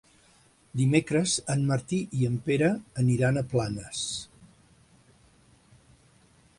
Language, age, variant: Catalan, 60-69, Central